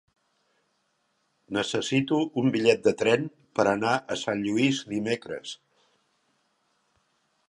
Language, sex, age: Catalan, male, 60-69